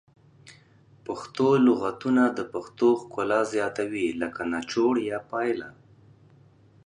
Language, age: Pashto, 30-39